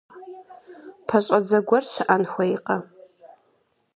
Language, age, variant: Kabardian, 19-29, Адыгэбзэ (Къэбэрдей, Кирил, псоми зэдай)